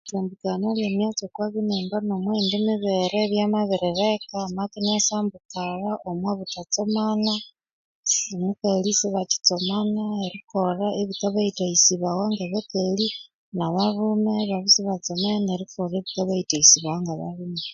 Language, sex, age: Konzo, female, 40-49